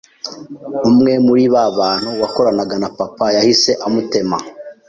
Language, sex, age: Kinyarwanda, male, 19-29